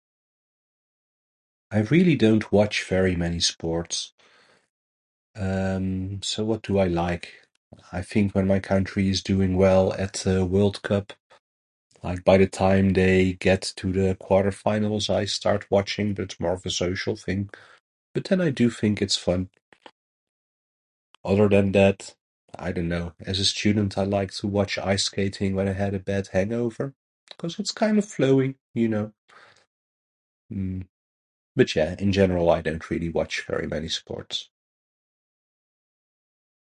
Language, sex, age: English, male, 30-39